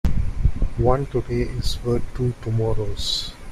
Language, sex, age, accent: English, male, 30-39, India and South Asia (India, Pakistan, Sri Lanka)